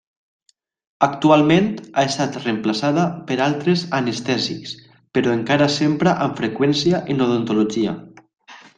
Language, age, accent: Catalan, under 19, valencià